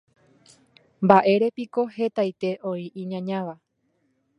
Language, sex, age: Guarani, female, 19-29